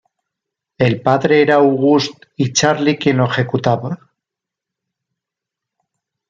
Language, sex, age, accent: Spanish, male, 40-49, España: Norte peninsular (Asturias, Castilla y León, Cantabria, País Vasco, Navarra, Aragón, La Rioja, Guadalajara, Cuenca)